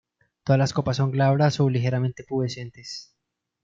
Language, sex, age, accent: Spanish, male, 19-29, Andino-Pacífico: Colombia, Perú, Ecuador, oeste de Bolivia y Venezuela andina